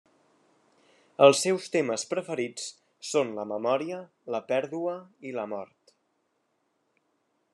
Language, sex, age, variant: Catalan, male, under 19, Central